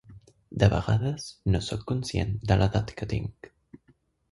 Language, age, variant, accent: Catalan, under 19, Central, central